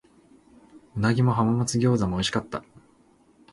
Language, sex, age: Japanese, male, 19-29